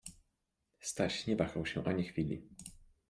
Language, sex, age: Polish, male, 19-29